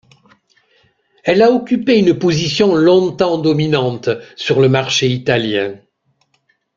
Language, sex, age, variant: French, male, 50-59, Français de métropole